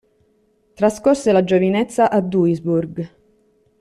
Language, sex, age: Italian, female, 30-39